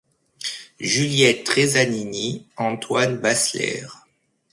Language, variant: French, Français de métropole